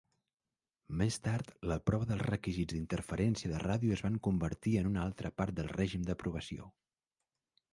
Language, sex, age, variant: Catalan, male, 40-49, Central